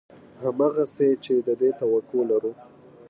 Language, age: Pashto, 19-29